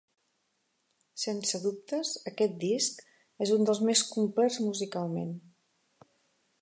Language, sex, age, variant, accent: Catalan, female, 50-59, Central, gironí